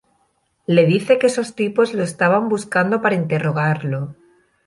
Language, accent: Spanish, España: Sur peninsular (Andalucia, Extremadura, Murcia)